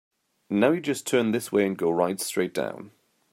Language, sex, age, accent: English, male, 30-39, England English